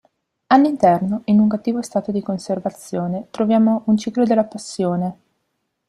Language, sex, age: Italian, female, 19-29